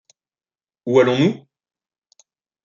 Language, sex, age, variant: French, male, 19-29, Français de métropole